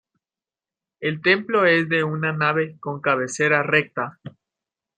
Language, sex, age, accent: Spanish, male, 19-29, Andino-Pacífico: Colombia, Perú, Ecuador, oeste de Bolivia y Venezuela andina